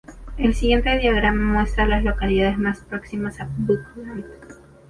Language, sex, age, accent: Spanish, female, under 19, Andino-Pacífico: Colombia, Perú, Ecuador, oeste de Bolivia y Venezuela andina